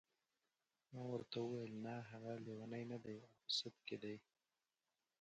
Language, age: Pashto, 19-29